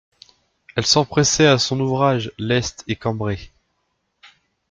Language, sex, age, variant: French, male, 19-29, Français de métropole